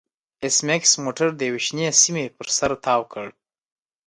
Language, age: Pashto, 19-29